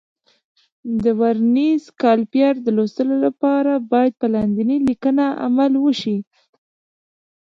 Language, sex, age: Pashto, female, 19-29